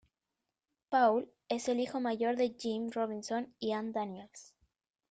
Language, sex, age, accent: Spanish, female, under 19, Chileno: Chile, Cuyo